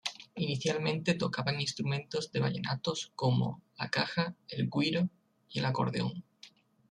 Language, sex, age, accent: Spanish, male, 19-29, España: Sur peninsular (Andalucia, Extremadura, Murcia)